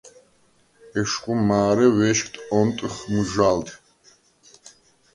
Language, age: Svan, 40-49